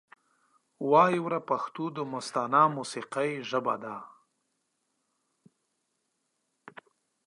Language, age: Pashto, 30-39